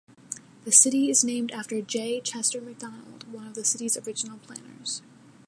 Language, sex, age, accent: English, female, 19-29, United States English